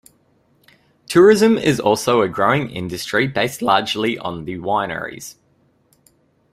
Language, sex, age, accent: English, male, 19-29, Australian English